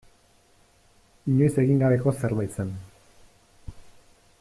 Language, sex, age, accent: Basque, male, 30-39, Erdialdekoa edo Nafarra (Gipuzkoa, Nafarroa)